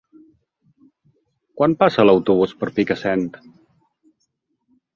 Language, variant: Catalan, Central